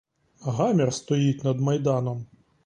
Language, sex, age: Ukrainian, male, 30-39